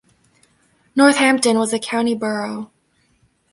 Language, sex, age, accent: English, female, 19-29, Canadian English